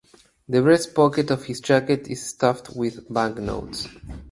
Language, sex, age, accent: English, male, 30-39, United States English